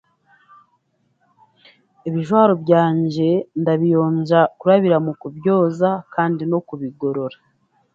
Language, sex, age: Chiga, female, 40-49